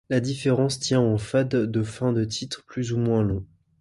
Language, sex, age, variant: French, male, 19-29, Français de métropole